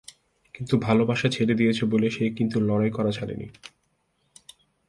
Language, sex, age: Bengali, male, 19-29